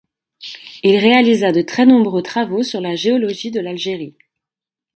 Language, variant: French, Français de métropole